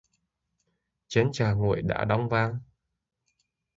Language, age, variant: Vietnamese, 19-29, Hà Nội